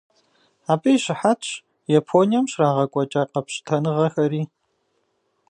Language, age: Kabardian, 40-49